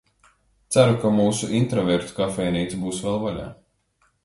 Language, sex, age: Latvian, male, 30-39